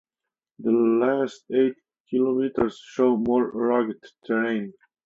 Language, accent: English, England English